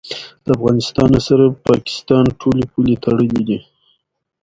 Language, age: Pashto, 19-29